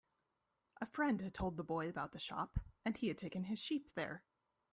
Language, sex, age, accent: English, female, 19-29, United States English